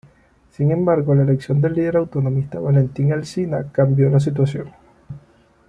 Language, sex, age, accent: Spanish, male, 30-39, Caribe: Cuba, Venezuela, Puerto Rico, República Dominicana, Panamá, Colombia caribeña, México caribeño, Costa del golfo de México